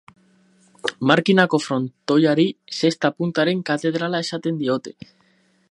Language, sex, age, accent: Basque, male, 19-29, Mendebalekoa (Araba, Bizkaia, Gipuzkoako mendebaleko herri batzuk)